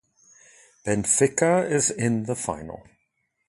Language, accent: English, United States English